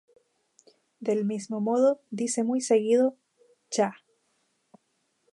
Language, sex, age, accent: Spanish, female, 19-29, Chileno: Chile, Cuyo